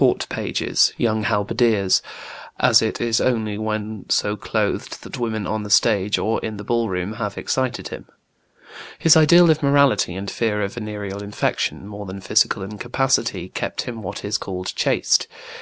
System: none